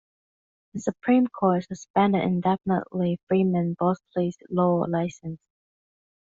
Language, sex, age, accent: English, female, 19-29, Hong Kong English